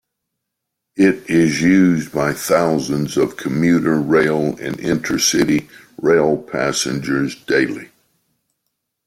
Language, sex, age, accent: English, male, 60-69, United States English